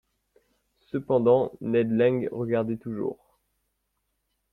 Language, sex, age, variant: French, male, 19-29, Français de métropole